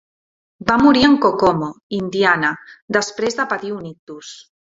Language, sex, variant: Catalan, female, Central